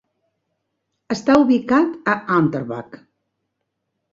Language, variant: Catalan, Central